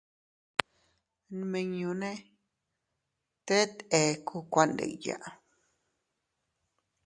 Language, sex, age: Teutila Cuicatec, female, 30-39